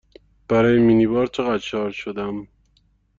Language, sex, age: Persian, male, 19-29